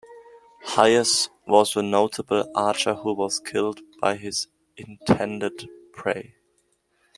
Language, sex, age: English, male, 19-29